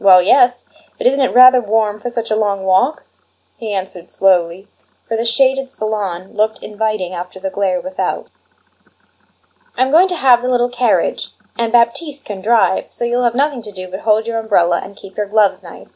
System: none